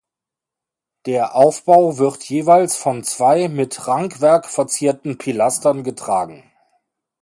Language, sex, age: German, male, 50-59